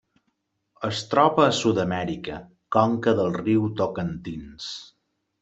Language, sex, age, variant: Catalan, male, 40-49, Balear